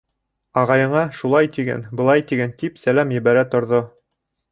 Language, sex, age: Bashkir, male, 30-39